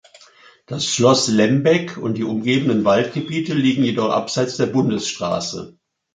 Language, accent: German, Deutschland Deutsch